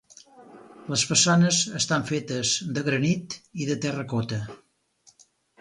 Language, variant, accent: Catalan, Central, central; Empordanès